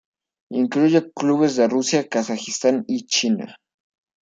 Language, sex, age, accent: Spanish, male, under 19, México